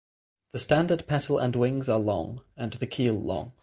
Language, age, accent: English, 19-29, England English; Northern English